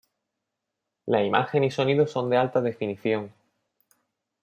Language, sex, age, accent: Spanish, male, 19-29, España: Sur peninsular (Andalucia, Extremadura, Murcia)